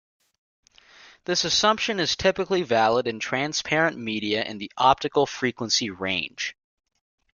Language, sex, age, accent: English, male, under 19, United States English